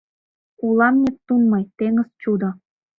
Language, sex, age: Mari, female, 19-29